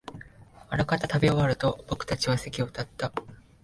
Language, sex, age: Japanese, male, 19-29